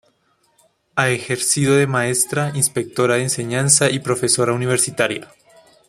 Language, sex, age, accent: Spanish, male, 19-29, América central